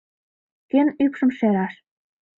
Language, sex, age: Mari, female, 19-29